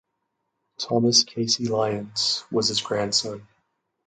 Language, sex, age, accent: English, male, 30-39, United States English